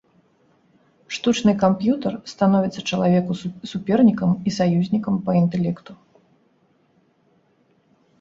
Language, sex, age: Belarusian, female, 30-39